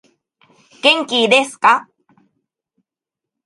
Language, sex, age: Japanese, female, 40-49